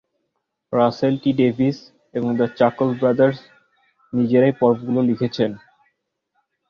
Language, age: Bengali, under 19